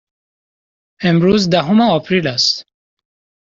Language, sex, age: Persian, male, 19-29